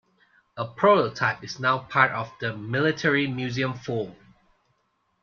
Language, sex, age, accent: English, male, 40-49, Malaysian English